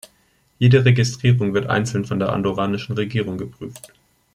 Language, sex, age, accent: German, male, 19-29, Deutschland Deutsch